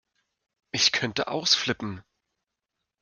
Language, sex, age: German, male, 40-49